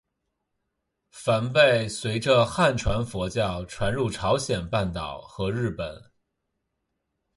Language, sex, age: Chinese, male, 19-29